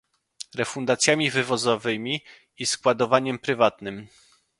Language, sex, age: Polish, male, 30-39